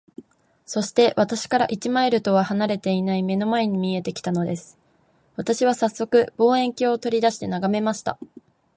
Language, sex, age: Japanese, female, 19-29